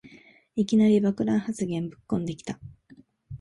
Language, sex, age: Japanese, female, 19-29